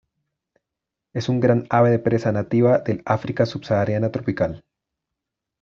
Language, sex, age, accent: Spanish, male, 30-39, Andino-Pacífico: Colombia, Perú, Ecuador, oeste de Bolivia y Venezuela andina